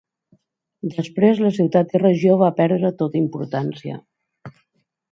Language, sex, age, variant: Catalan, female, 50-59, Balear